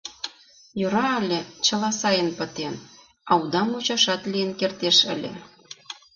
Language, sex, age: Mari, female, 40-49